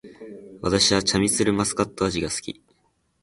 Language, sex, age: Japanese, male, under 19